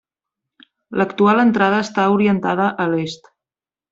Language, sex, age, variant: Catalan, female, 40-49, Central